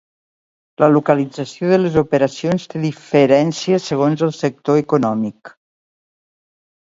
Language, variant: Catalan, Septentrional